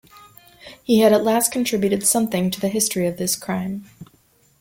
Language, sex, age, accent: English, female, 30-39, United States English